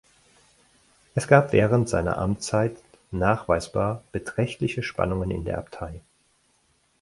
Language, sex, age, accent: German, male, 40-49, Deutschland Deutsch